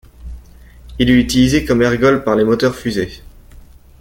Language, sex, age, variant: French, male, under 19, Français de métropole